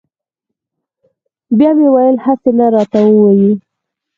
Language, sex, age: Pashto, female, 19-29